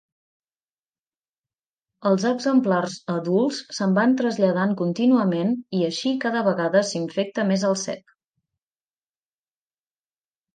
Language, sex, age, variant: Catalan, female, 30-39, Nord-Occidental